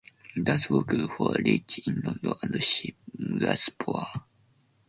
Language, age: English, under 19